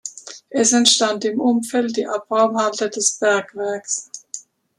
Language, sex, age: German, female, 50-59